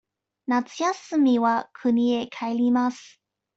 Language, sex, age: Japanese, female, 19-29